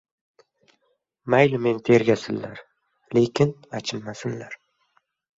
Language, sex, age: Uzbek, male, 19-29